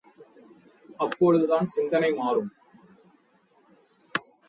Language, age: Tamil, 19-29